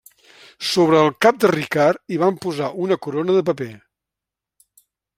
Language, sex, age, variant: Catalan, male, 70-79, Central